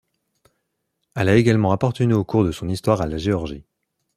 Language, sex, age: French, male, 19-29